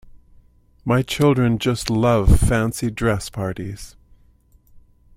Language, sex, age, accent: English, male, 60-69, Canadian English